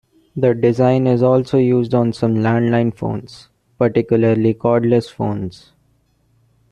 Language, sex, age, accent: English, male, 19-29, India and South Asia (India, Pakistan, Sri Lanka)